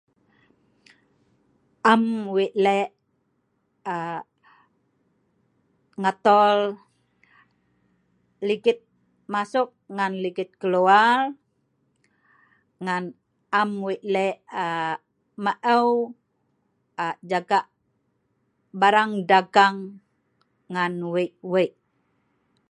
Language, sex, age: Sa'ban, female, 50-59